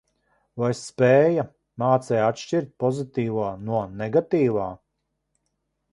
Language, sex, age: Latvian, male, 50-59